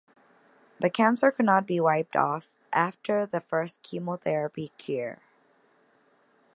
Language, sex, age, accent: English, female, 30-39, United States English